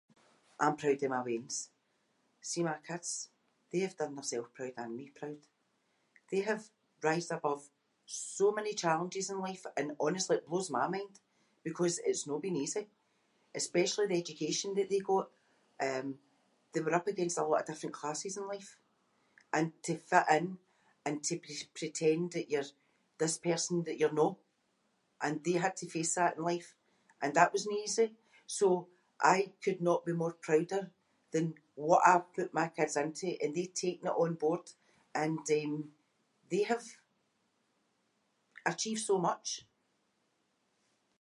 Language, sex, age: Scots, female, 60-69